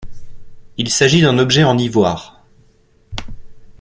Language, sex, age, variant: French, male, 30-39, Français de métropole